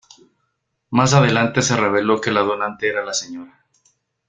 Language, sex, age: Spanish, male, 40-49